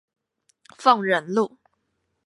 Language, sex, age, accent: Chinese, female, 19-29, 出生地：臺北市